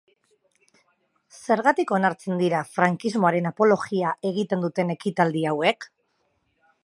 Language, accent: Basque, Mendebalekoa (Araba, Bizkaia, Gipuzkoako mendebaleko herri batzuk)